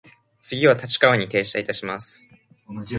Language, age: Japanese, 19-29